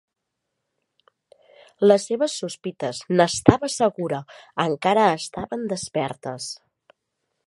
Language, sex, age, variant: Catalan, female, 30-39, Central